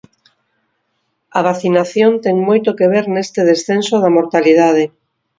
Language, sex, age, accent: Galician, female, 50-59, Oriental (común en zona oriental)